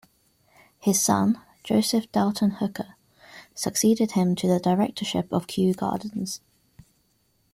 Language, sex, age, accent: English, female, 19-29, England English